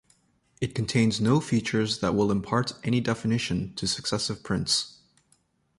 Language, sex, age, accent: English, male, 30-39, Canadian English